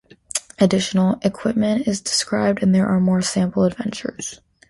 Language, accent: English, United States English